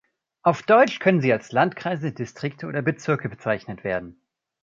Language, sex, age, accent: German, male, 30-39, Deutschland Deutsch